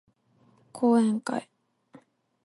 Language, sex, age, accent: Japanese, female, 19-29, 関西弁